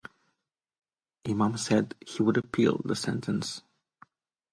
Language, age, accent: English, 30-39, Eastern European